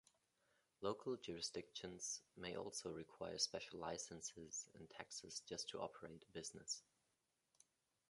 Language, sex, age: English, male, 30-39